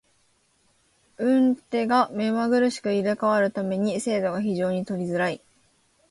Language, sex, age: Japanese, female, 19-29